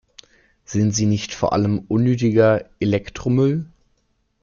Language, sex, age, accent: German, male, 19-29, Deutschland Deutsch